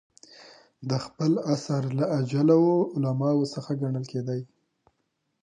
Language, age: Pashto, 19-29